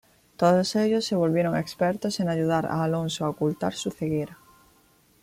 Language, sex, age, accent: Spanish, female, 19-29, España: Sur peninsular (Andalucia, Extremadura, Murcia)